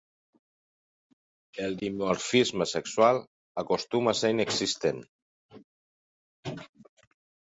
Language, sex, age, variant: Catalan, male, 50-59, Central